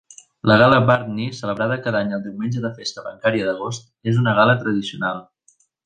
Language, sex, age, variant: Catalan, male, 19-29, Central